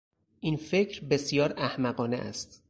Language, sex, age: Persian, male, 30-39